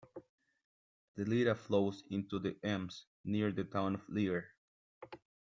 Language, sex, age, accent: English, male, 30-39, United States English